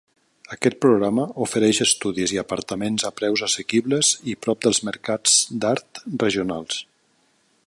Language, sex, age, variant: Catalan, male, 50-59, Nord-Occidental